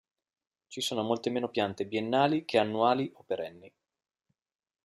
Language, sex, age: Italian, male, 30-39